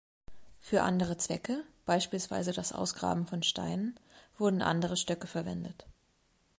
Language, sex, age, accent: German, female, 30-39, Deutschland Deutsch